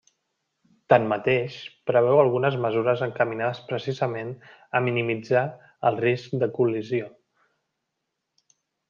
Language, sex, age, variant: Catalan, male, 30-39, Central